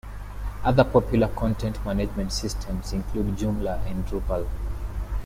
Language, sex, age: English, male, 19-29